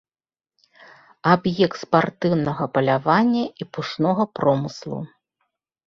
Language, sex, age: Belarusian, female, 50-59